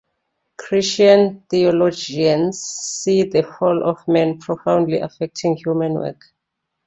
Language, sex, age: English, female, 40-49